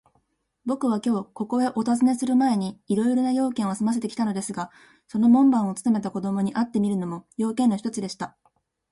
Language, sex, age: Japanese, female, 19-29